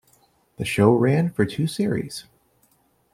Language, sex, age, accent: English, male, 30-39, United States English